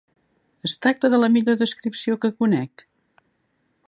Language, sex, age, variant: Catalan, female, 60-69, Central